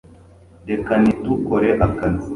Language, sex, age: Kinyarwanda, male, under 19